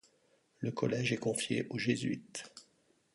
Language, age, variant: French, 40-49, Français de métropole